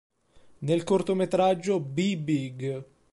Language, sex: Italian, male